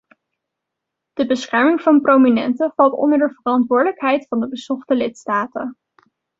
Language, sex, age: Dutch, female, 19-29